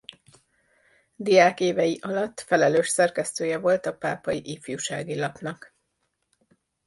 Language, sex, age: Hungarian, female, 40-49